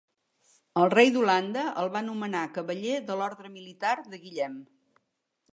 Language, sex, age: Catalan, female, under 19